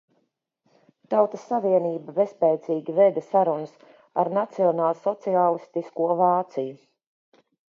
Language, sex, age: Latvian, female, 40-49